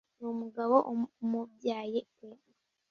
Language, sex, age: Kinyarwanda, male, under 19